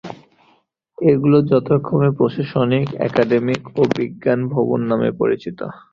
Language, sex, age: Bengali, male, 19-29